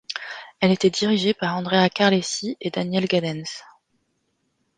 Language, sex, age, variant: French, female, 40-49, Français de métropole